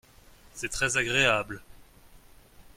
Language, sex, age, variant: French, male, 19-29, Français de métropole